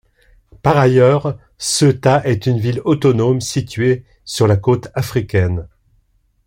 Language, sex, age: French, male, 60-69